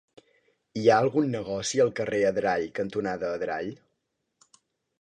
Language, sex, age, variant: Catalan, male, 19-29, Central